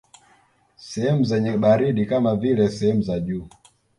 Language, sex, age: Swahili, male, 19-29